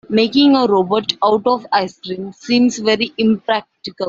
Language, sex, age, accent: English, female, 19-29, United States English